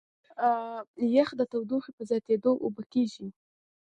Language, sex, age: Pashto, female, under 19